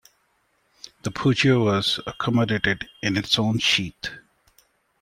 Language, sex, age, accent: English, male, 30-39, India and South Asia (India, Pakistan, Sri Lanka)